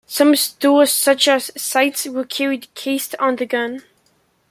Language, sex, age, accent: English, male, under 19, England English